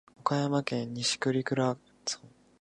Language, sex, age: Japanese, male, 19-29